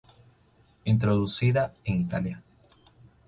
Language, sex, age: Spanish, male, 19-29